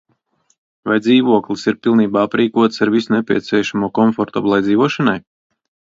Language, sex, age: Latvian, male, 40-49